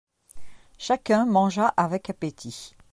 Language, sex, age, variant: French, female, 50-59, Français de métropole